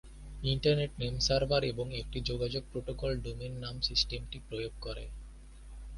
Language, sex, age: Bengali, male, 19-29